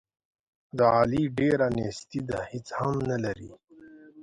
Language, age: Pashto, 19-29